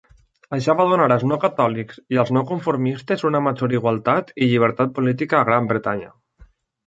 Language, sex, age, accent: Catalan, male, 19-29, valencià